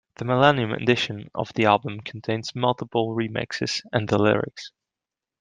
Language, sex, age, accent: English, male, 19-29, England English